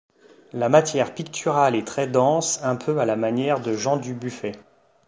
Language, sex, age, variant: French, male, 50-59, Français de métropole